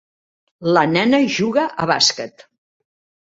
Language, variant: Catalan, Central